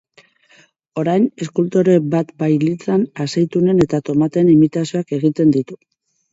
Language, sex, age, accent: Basque, female, 40-49, Mendebalekoa (Araba, Bizkaia, Gipuzkoako mendebaleko herri batzuk)